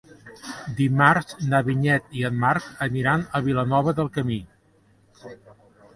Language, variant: Catalan, Central